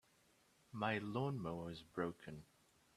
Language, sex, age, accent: English, male, 19-29, England English